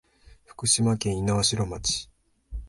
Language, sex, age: Japanese, male, 19-29